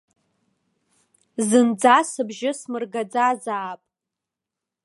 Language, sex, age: Abkhazian, female, 19-29